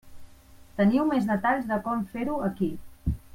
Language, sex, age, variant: Catalan, female, 30-39, Central